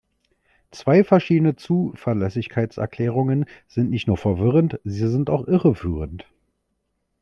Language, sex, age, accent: German, male, 40-49, Deutschland Deutsch